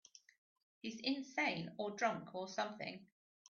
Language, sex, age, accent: English, female, 50-59, England English